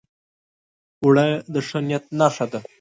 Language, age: Pashto, 19-29